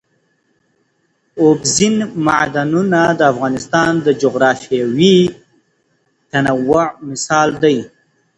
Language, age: Pashto, 19-29